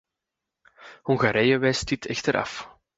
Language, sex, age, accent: Dutch, male, 30-39, Belgisch Nederlands